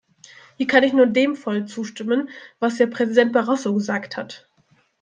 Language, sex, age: German, female, 19-29